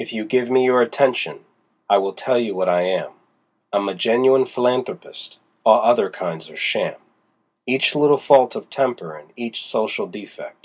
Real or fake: real